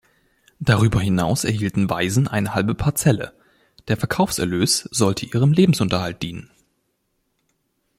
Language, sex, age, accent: German, male, 19-29, Deutschland Deutsch